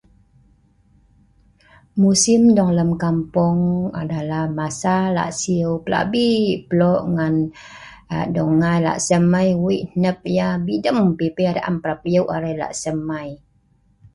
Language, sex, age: Sa'ban, female, 50-59